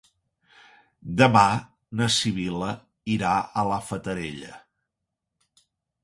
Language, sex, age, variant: Catalan, male, 40-49, Central